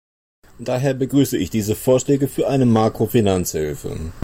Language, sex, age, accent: German, male, 40-49, Deutschland Deutsch